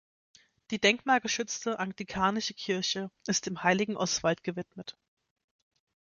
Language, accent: German, Deutschland Deutsch